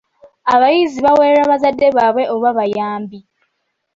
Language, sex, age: Ganda, female, 19-29